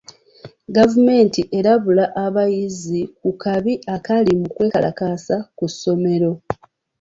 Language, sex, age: Ganda, female, 40-49